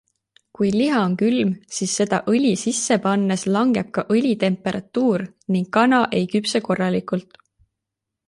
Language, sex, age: Estonian, female, 19-29